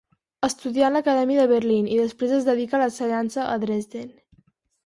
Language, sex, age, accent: Catalan, female, under 19, Girona